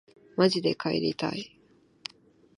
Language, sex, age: Japanese, female, 19-29